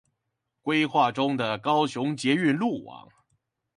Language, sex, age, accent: Chinese, male, 19-29, 出生地：臺北市